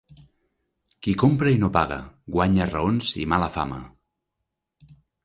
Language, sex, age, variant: Catalan, male, 30-39, Central